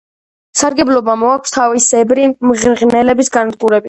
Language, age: Georgian, 30-39